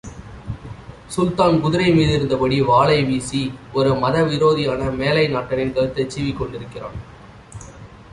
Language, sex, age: Tamil, male, 19-29